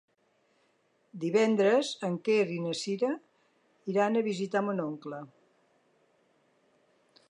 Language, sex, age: Catalan, female, 60-69